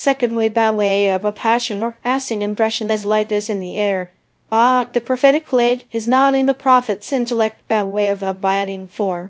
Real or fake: fake